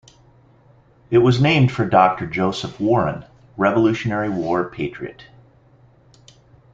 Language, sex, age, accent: English, male, 50-59, United States English